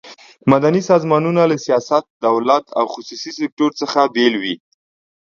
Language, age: Pashto, 30-39